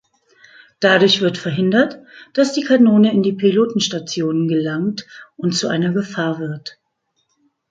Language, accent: German, Deutschland Deutsch